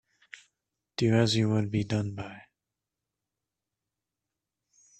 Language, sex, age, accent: English, male, 19-29, United States English